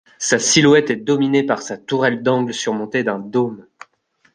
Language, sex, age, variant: French, male, 19-29, Français de métropole